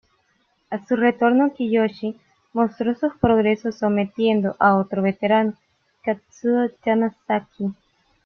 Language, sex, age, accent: Spanish, female, 30-39, América central